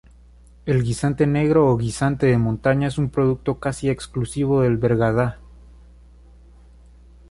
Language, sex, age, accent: Spanish, male, 19-29, América central